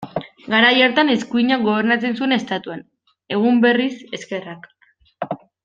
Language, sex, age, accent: Basque, male, under 19, Mendebalekoa (Araba, Bizkaia, Gipuzkoako mendebaleko herri batzuk)